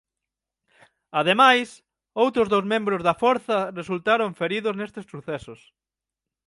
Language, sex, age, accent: Galician, male, 30-39, Atlántico (seseo e gheada); Central (gheada); Normativo (estándar)